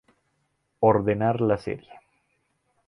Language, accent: Spanish, Andino-Pacífico: Colombia, Perú, Ecuador, oeste de Bolivia y Venezuela andina